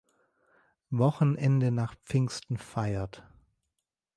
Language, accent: German, Deutschland Deutsch